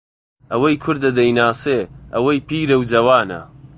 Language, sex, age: Central Kurdish, male, 30-39